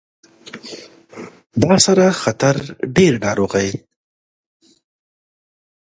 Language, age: Pashto, 30-39